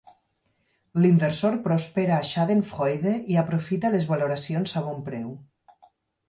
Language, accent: Catalan, valencià